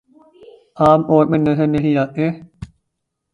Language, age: Urdu, 19-29